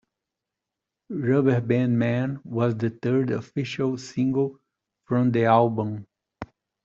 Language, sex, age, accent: English, male, 30-39, United States English